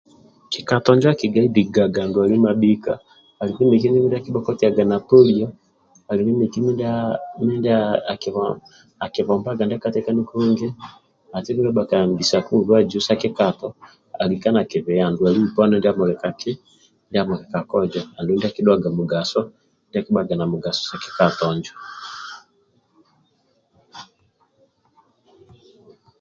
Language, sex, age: Amba (Uganda), male, 30-39